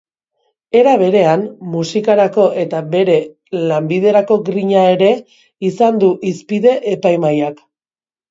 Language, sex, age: Basque, female, 40-49